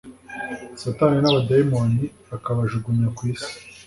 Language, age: Kinyarwanda, 19-29